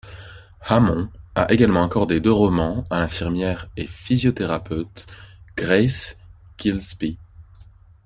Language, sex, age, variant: French, male, 30-39, Français de métropole